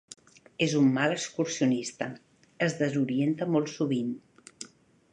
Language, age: Catalan, 50-59